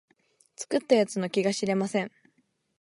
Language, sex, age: Japanese, female, 19-29